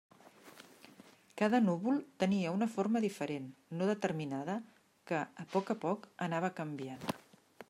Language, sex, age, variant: Catalan, female, 50-59, Central